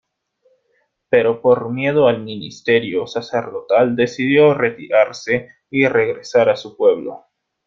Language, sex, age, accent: Spanish, male, 19-29, Andino-Pacífico: Colombia, Perú, Ecuador, oeste de Bolivia y Venezuela andina